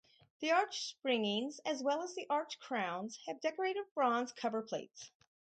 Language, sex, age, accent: English, female, 50-59, United States English